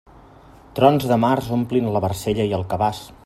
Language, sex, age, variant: Catalan, male, 30-39, Central